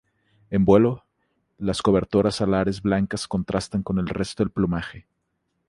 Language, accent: Spanish, México